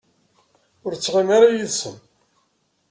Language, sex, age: Kabyle, male, 50-59